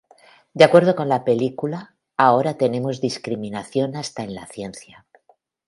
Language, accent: Spanish, España: Centro-Sur peninsular (Madrid, Toledo, Castilla-La Mancha)